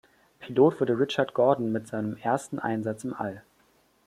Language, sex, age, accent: German, male, 19-29, Deutschland Deutsch